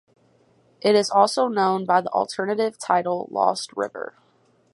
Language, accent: English, United States English